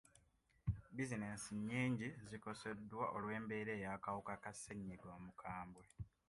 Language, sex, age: Ganda, male, 19-29